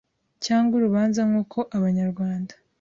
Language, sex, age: Kinyarwanda, female, 19-29